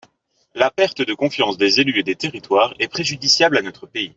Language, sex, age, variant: French, male, 19-29, Français de métropole